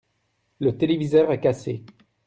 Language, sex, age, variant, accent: French, male, 30-39, Français d'Europe, Français de Belgique